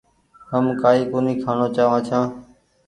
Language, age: Goaria, 19-29